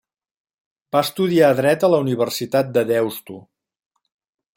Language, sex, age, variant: Catalan, male, 50-59, Central